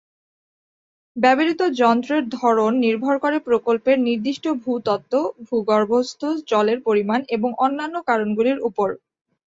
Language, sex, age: Bengali, female, 19-29